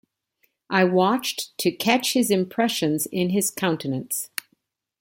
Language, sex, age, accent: English, female, 60-69, United States English